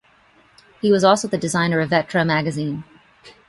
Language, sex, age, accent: English, female, 30-39, United States English